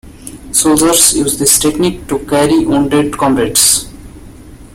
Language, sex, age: English, male, 19-29